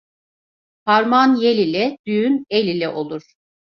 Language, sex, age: Turkish, female, 50-59